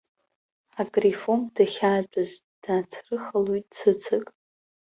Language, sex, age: Abkhazian, female, under 19